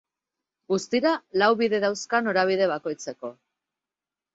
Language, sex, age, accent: Basque, female, 50-59, Mendebalekoa (Araba, Bizkaia, Gipuzkoako mendebaleko herri batzuk)